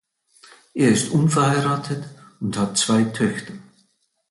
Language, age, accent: German, 70-79, Deutschland Deutsch